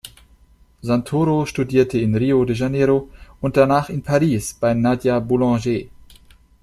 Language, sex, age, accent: German, male, 19-29, Deutschland Deutsch